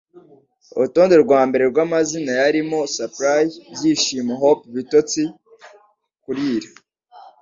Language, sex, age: Kinyarwanda, male, under 19